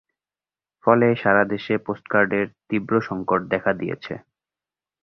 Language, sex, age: Bengali, male, 19-29